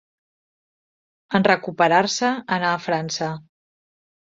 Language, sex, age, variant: Catalan, female, 40-49, Central